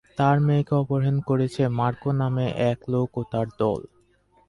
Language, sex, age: Bengali, male, 30-39